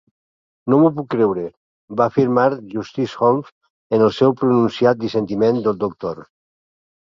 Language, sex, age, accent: Catalan, male, 70-79, valencià